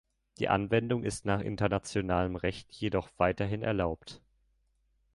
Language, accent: German, Deutschland Deutsch